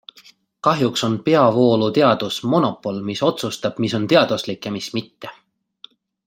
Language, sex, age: Estonian, male, 30-39